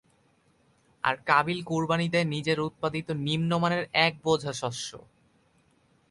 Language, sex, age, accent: Bengali, male, under 19, প্রমিত